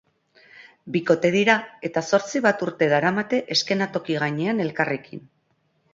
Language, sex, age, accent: Basque, female, 40-49, Erdialdekoa edo Nafarra (Gipuzkoa, Nafarroa)